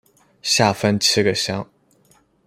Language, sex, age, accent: Chinese, male, under 19, 出生地：浙江省